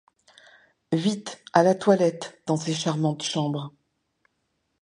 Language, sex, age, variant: French, female, 60-69, Français de métropole